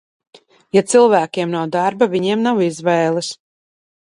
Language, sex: Latvian, female